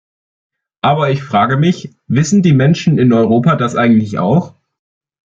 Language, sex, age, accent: German, male, under 19, Deutschland Deutsch